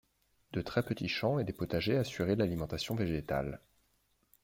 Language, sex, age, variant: French, male, 30-39, Français de métropole